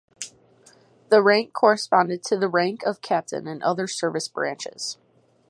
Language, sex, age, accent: English, female, under 19, United States English